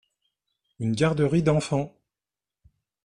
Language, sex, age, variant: French, male, 50-59, Français de métropole